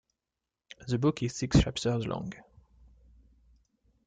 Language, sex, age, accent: English, male, 19-29, Irish English